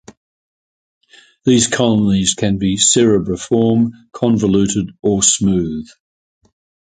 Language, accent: English, Australian English